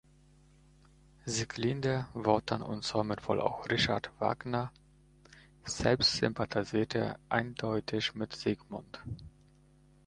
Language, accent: German, Polnisch Deutsch